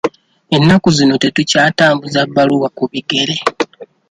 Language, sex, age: Ganda, male, 19-29